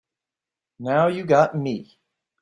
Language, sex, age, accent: English, male, 40-49, United States English